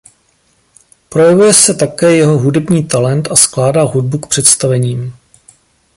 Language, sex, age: Czech, male, 40-49